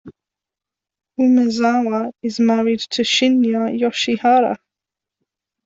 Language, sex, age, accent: English, female, 30-39, Welsh English